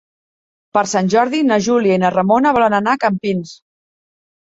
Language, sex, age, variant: Catalan, female, 40-49, Central